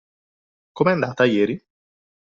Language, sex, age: Italian, male, 30-39